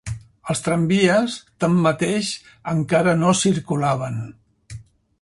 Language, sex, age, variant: Catalan, male, 60-69, Central